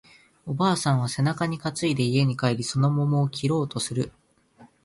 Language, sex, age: Japanese, male, 19-29